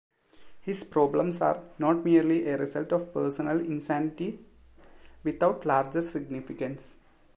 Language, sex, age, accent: English, male, 19-29, India and South Asia (India, Pakistan, Sri Lanka)